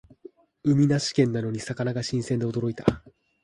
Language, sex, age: Japanese, male, 19-29